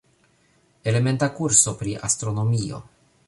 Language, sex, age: Esperanto, male, 40-49